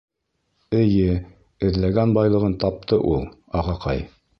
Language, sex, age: Bashkir, male, 60-69